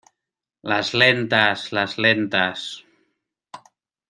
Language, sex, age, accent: Spanish, male, 30-39, España: Norte peninsular (Asturias, Castilla y León, Cantabria, País Vasco, Navarra, Aragón, La Rioja, Guadalajara, Cuenca)